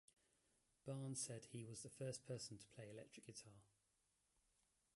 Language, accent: English, England English